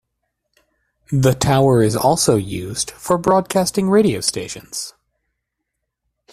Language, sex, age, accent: English, male, 30-39, United States English